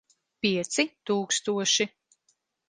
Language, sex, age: Latvian, female, 30-39